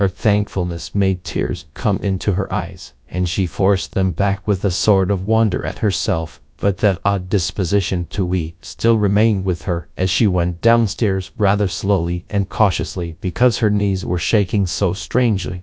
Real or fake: fake